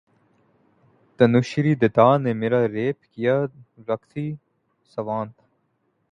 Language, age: Urdu, 19-29